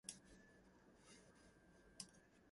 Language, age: English, 19-29